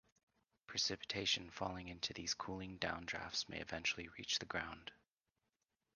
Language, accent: English, United States English